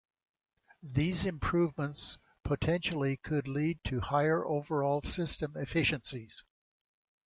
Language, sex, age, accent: English, male, 80-89, United States English